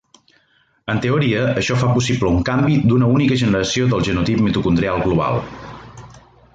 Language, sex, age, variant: Catalan, male, 40-49, Central